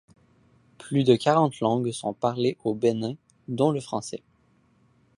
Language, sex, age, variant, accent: French, male, 19-29, Français d'Amérique du Nord, Français du Canada